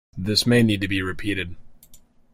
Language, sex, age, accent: English, male, under 19, United States English